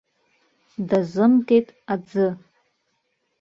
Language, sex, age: Abkhazian, female, 19-29